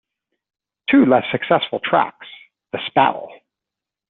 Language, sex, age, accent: English, male, 40-49, Canadian English